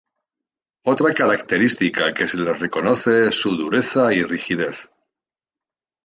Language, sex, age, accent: Spanish, male, 50-59, España: Centro-Sur peninsular (Madrid, Toledo, Castilla-La Mancha)